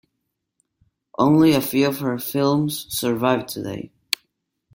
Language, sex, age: English, male, under 19